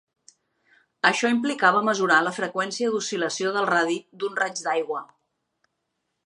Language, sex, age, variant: Catalan, female, 40-49, Central